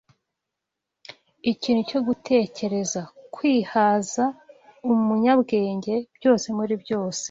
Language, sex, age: Kinyarwanda, female, 19-29